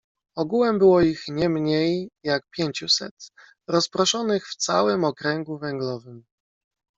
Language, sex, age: Polish, male, 30-39